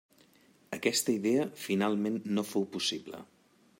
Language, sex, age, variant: Catalan, male, 40-49, Central